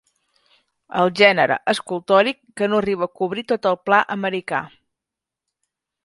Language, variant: Catalan, Central